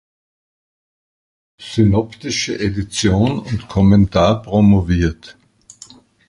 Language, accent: German, Österreichisches Deutsch